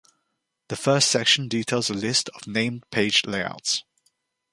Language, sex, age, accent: English, male, 19-29, England English